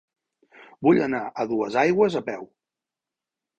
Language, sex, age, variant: Catalan, male, 40-49, Central